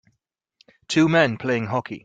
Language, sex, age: English, male, 40-49